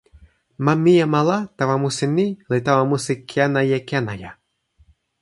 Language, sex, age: Toki Pona, male, 19-29